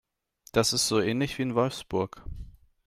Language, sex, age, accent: German, male, 19-29, Deutschland Deutsch